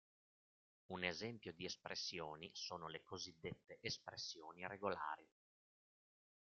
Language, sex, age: Italian, male, 50-59